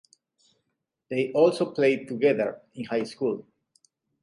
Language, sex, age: English, male, 40-49